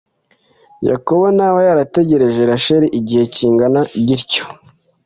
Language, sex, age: Kinyarwanda, male, 50-59